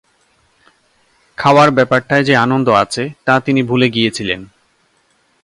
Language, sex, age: Bengali, male, 19-29